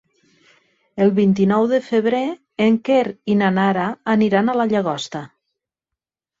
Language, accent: Catalan, Ebrenc